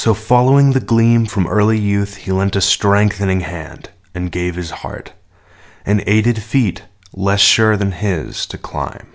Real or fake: real